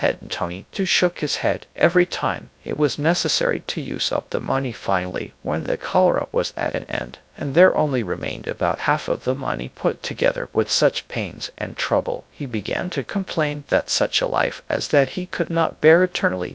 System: TTS, GradTTS